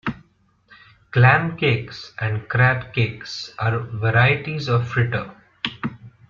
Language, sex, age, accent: English, male, 19-29, India and South Asia (India, Pakistan, Sri Lanka)